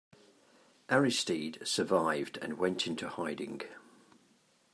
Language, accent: English, England English